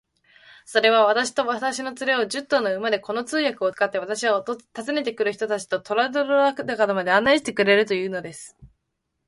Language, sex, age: Japanese, female, 19-29